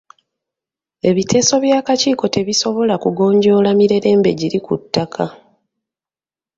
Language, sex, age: Ganda, female, 30-39